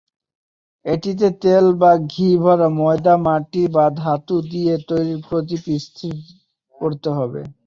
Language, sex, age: Bengali, male, 19-29